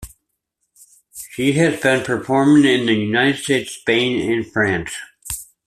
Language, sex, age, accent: English, male, 50-59, United States English